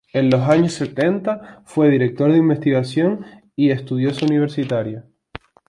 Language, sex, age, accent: Spanish, male, 19-29, España: Sur peninsular (Andalucia, Extremadura, Murcia)